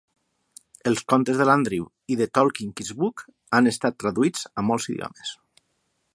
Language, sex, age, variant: Catalan, male, 40-49, Valencià meridional